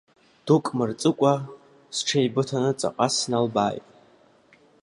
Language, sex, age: Abkhazian, female, 30-39